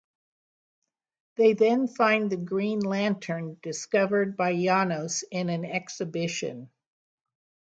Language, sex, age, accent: English, female, 60-69, United States English